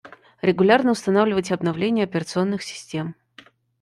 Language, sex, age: Russian, female, 30-39